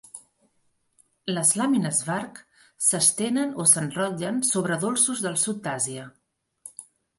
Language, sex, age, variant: Catalan, female, 40-49, Central